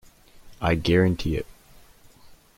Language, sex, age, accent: English, male, under 19, United States English